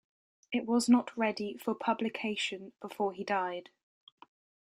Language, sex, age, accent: English, female, 19-29, England English